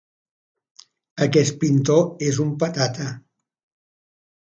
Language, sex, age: Catalan, male, 70-79